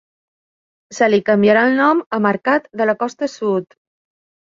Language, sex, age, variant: Catalan, female, 50-59, Balear